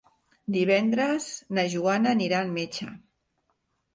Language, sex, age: Catalan, female, 60-69